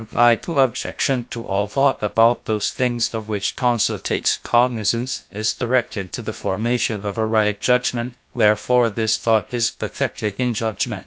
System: TTS, GlowTTS